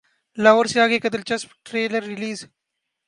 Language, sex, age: Urdu, male, 19-29